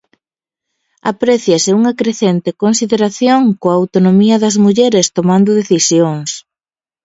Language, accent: Galician, Normativo (estándar)